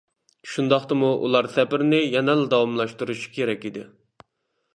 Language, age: Uyghur, 30-39